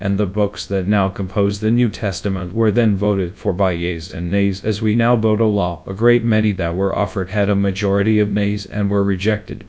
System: TTS, GradTTS